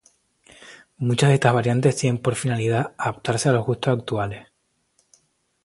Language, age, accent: Spanish, 19-29, España: Islas Canarias